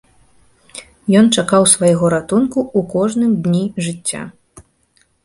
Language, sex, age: Belarusian, female, 30-39